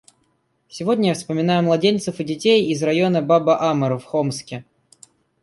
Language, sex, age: Russian, male, under 19